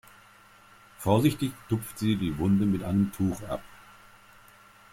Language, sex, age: German, male, 60-69